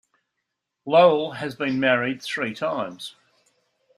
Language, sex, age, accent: English, male, 50-59, Australian English